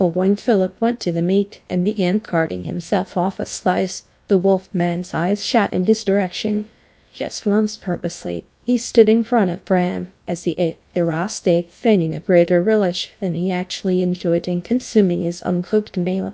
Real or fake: fake